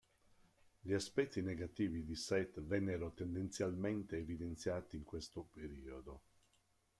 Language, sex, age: Italian, male, 60-69